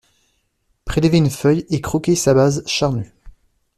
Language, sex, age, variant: French, male, 30-39, Français de métropole